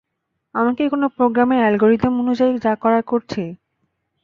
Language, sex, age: Bengali, female, 19-29